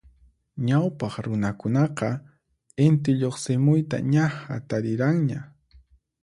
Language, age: Puno Quechua, 30-39